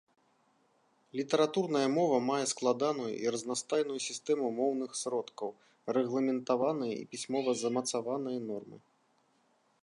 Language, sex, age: Belarusian, male, 40-49